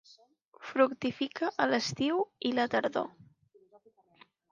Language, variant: Catalan, Balear